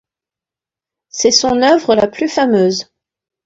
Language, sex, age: French, female, 50-59